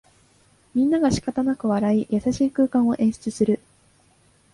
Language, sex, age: Japanese, female, 19-29